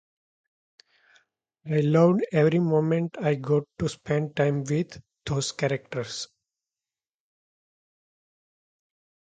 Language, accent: English, India and South Asia (India, Pakistan, Sri Lanka)